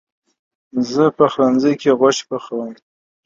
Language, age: Pashto, 19-29